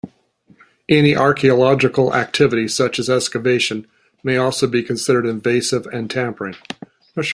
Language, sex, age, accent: English, male, 60-69, United States English